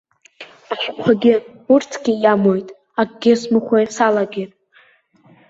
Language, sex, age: Abkhazian, female, under 19